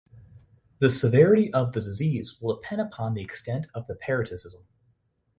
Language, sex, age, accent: English, male, 19-29, United States English